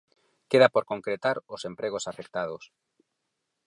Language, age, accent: Galician, 40-49, Normativo (estándar); Neofalante